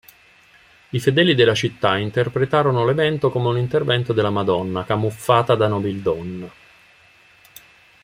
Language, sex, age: Italian, male, 50-59